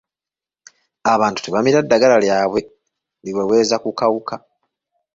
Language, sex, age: Ganda, male, 19-29